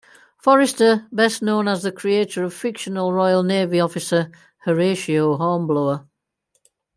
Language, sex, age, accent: English, female, 60-69, England English